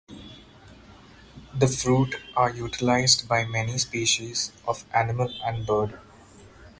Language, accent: English, India and South Asia (India, Pakistan, Sri Lanka)